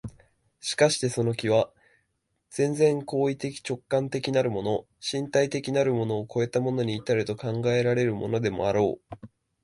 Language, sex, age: Japanese, male, 19-29